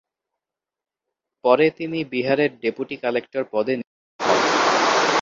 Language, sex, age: Bengali, male, 19-29